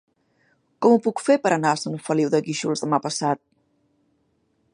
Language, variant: Catalan, Central